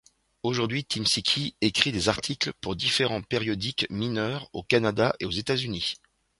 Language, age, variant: French, 40-49, Français de métropole